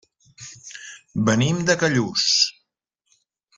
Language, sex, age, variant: Catalan, male, 40-49, Central